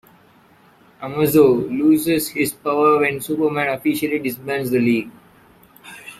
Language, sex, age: English, male, 19-29